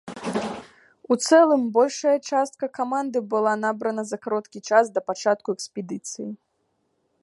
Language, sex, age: Belarusian, female, under 19